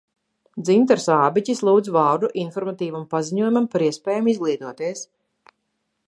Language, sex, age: Latvian, female, 40-49